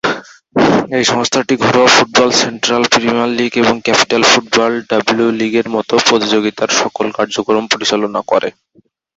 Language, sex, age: Bengali, male, 19-29